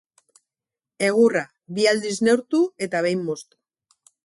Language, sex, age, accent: Basque, female, 40-49, Mendebalekoa (Araba, Bizkaia, Gipuzkoako mendebaleko herri batzuk)